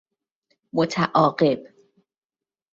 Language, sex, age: Persian, female, 19-29